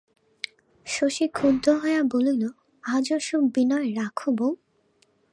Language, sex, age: Bengali, female, 19-29